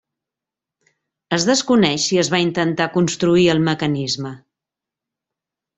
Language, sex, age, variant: Catalan, female, 40-49, Central